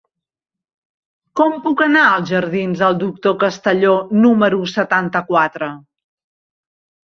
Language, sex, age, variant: Catalan, female, 50-59, Central